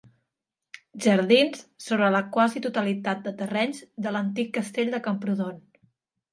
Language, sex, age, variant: Catalan, female, 30-39, Central